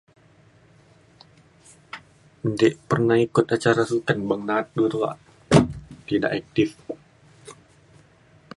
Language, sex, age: Mainstream Kenyah, female, 19-29